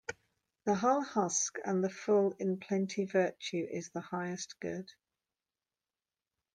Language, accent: English, England English